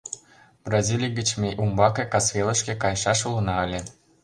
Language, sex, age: Mari, male, 19-29